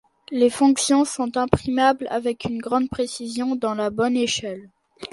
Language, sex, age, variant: French, male, 40-49, Français de métropole